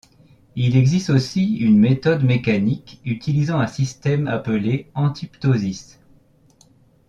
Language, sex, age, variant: French, male, 30-39, Français de métropole